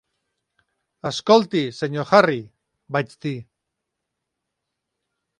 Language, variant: Catalan, Central